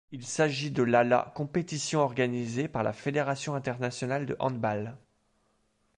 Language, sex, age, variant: French, male, 30-39, Français de métropole